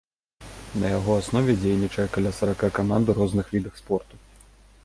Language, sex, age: Belarusian, male, 30-39